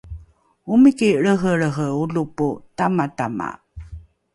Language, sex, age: Rukai, female, 40-49